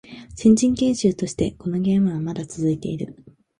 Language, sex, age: Japanese, female, 19-29